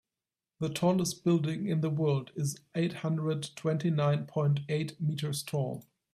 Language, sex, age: English, male, 40-49